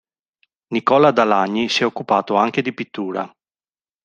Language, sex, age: Italian, male, 40-49